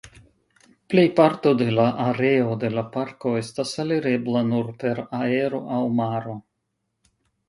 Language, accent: Esperanto, Internacia